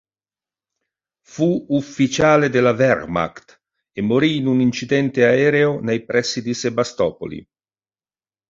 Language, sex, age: Italian, male, 60-69